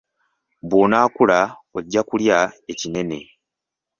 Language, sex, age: Ganda, male, 19-29